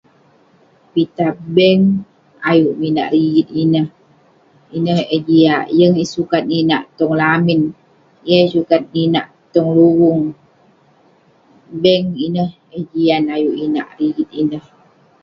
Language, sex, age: Western Penan, female, 30-39